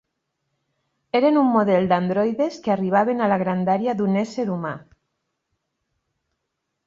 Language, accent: Catalan, valencià